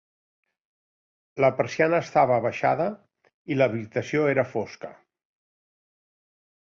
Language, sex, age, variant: Catalan, male, 60-69, Central